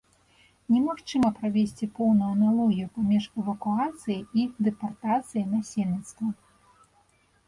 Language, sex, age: Belarusian, female, 30-39